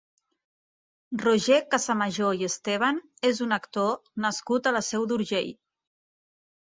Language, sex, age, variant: Catalan, female, 30-39, Nord-Occidental